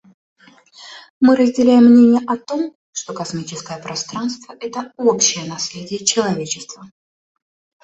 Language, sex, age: Russian, female, 19-29